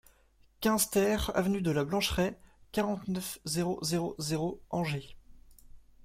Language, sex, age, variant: French, male, 19-29, Français de métropole